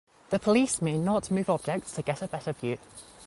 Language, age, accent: English, 19-29, England English